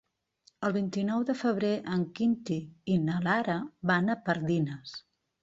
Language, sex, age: Catalan, female, 50-59